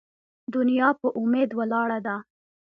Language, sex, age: Pashto, female, 19-29